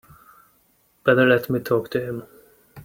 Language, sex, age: English, male, 30-39